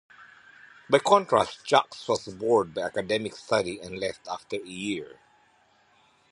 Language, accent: English, United States English